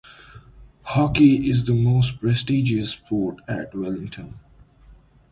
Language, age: English, 19-29